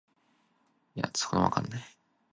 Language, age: Cantonese, 19-29